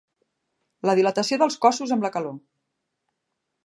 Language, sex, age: Catalan, female, 40-49